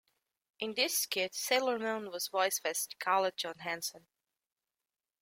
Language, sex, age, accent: English, female, 19-29, Welsh English